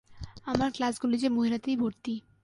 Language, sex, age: Bengali, female, 19-29